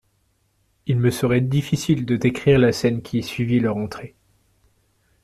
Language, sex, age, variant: French, male, 19-29, Français de métropole